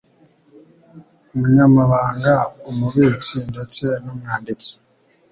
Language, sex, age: Kinyarwanda, male, 19-29